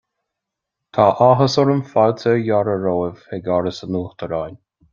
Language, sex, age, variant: Irish, male, 30-39, Gaeilge Chonnacht